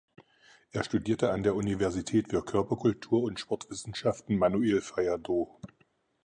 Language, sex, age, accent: German, male, 50-59, Deutschland Deutsch